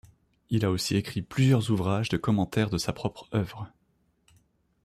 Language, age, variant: French, 30-39, Français de métropole